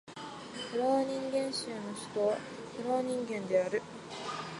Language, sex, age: Japanese, female, 19-29